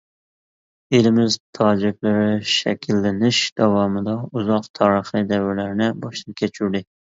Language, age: Uyghur, 30-39